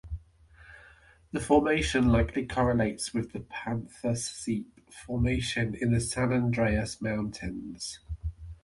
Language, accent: English, England English